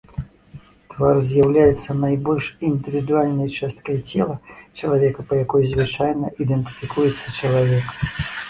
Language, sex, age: Belarusian, male, 50-59